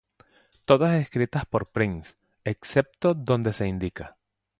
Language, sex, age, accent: Spanish, male, 40-49, Caribe: Cuba, Venezuela, Puerto Rico, República Dominicana, Panamá, Colombia caribeña, México caribeño, Costa del golfo de México